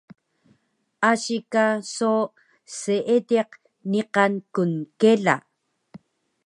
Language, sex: Taroko, female